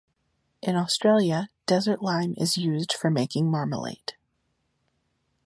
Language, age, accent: English, 19-29, United States English